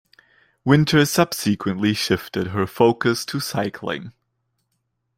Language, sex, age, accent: English, male, 19-29, United States English